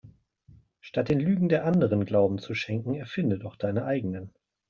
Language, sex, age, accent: German, male, 40-49, Deutschland Deutsch